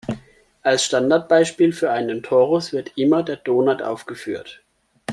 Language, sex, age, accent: German, male, 19-29, Deutschland Deutsch